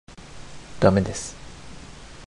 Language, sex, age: Japanese, male, under 19